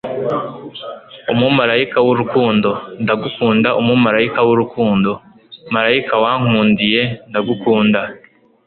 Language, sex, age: Kinyarwanda, male, 19-29